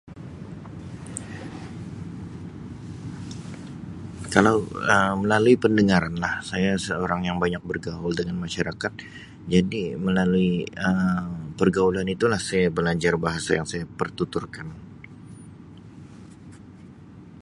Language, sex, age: Sabah Malay, male, 19-29